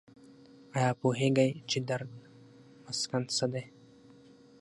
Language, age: Pashto, under 19